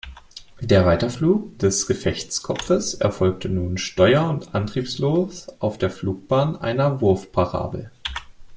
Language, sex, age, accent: German, male, 19-29, Deutschland Deutsch